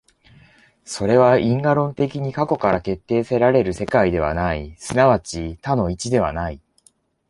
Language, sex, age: Japanese, male, 30-39